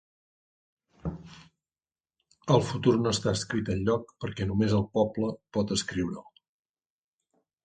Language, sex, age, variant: Catalan, male, 50-59, Septentrional